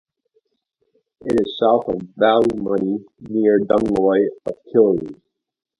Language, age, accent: English, 40-49, United States English